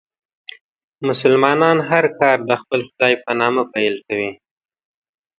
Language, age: Pashto, 19-29